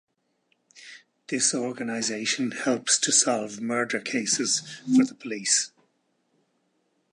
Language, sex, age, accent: English, male, 60-69, Irish English